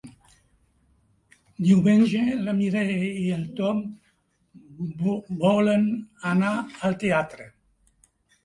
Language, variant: Catalan, Septentrional